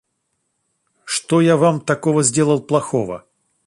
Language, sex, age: Russian, male, 40-49